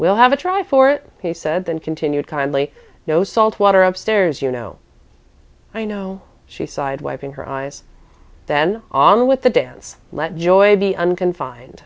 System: none